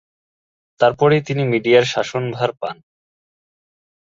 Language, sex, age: Bengali, male, 19-29